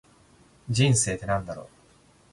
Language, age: Japanese, 30-39